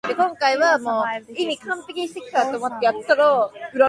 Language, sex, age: English, female, 19-29